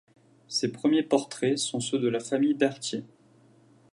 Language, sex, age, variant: French, male, 19-29, Français de métropole